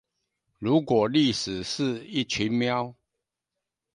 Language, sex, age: Chinese, male, 60-69